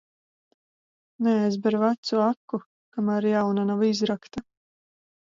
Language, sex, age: Latvian, female, 40-49